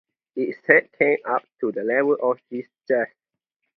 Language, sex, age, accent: English, male, 19-29, Malaysian English